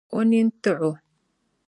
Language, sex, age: Dagbani, female, 19-29